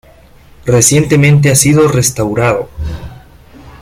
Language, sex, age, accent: Spanish, male, 19-29, América central